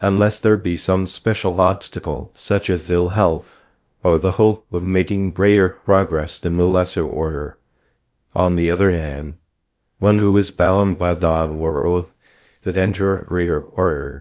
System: TTS, VITS